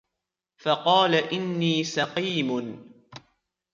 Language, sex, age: Arabic, male, 19-29